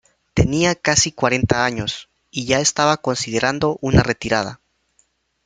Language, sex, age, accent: Spanish, male, 19-29, América central